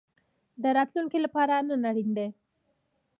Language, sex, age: Pashto, female, under 19